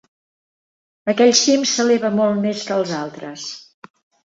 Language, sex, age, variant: Catalan, female, 60-69, Central